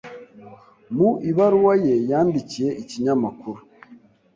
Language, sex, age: Kinyarwanda, male, 19-29